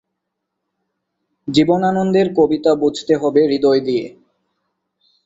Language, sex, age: Bengali, male, 19-29